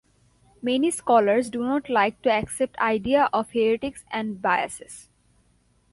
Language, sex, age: English, female, 19-29